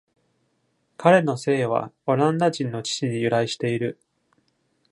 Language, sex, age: Japanese, male, 30-39